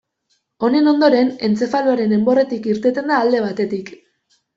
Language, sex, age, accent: Basque, female, under 19, Erdialdekoa edo Nafarra (Gipuzkoa, Nafarroa)